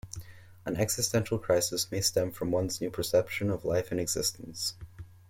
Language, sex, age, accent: English, male, 19-29, United States English